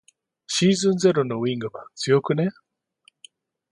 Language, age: Japanese, 50-59